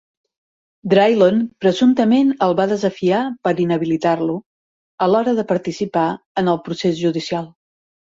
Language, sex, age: Catalan, female, 50-59